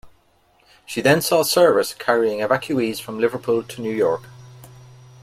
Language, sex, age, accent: English, male, 50-59, Irish English